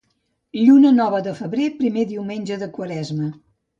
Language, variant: Catalan, Central